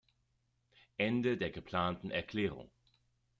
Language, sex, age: German, male, 30-39